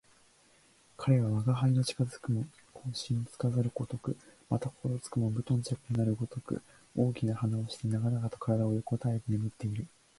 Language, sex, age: Japanese, male, under 19